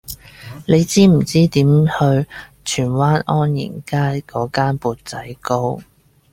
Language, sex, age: Cantonese, male, 19-29